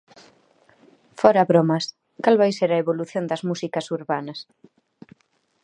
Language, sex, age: Galician, female, 30-39